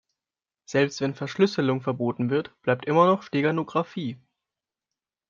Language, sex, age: German, male, under 19